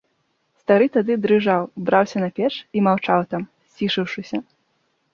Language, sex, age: Belarusian, female, 19-29